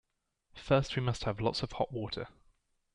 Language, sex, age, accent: English, male, 19-29, England English